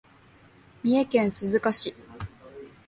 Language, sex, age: Japanese, female, 19-29